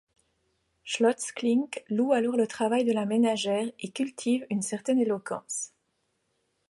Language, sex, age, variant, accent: French, female, 40-49, Français d'Europe, Français de Suisse